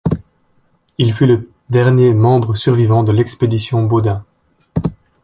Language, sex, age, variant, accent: French, male, 19-29, Français d'Europe, Français de Belgique